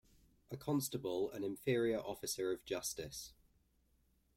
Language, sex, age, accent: English, male, 19-29, England English